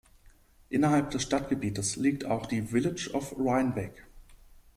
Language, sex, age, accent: German, male, 19-29, Deutschland Deutsch